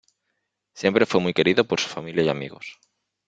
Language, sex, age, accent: Spanish, male, 30-39, España: Norte peninsular (Asturias, Castilla y León, Cantabria, País Vasco, Navarra, Aragón, La Rioja, Guadalajara, Cuenca)